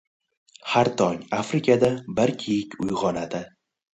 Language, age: Uzbek, 19-29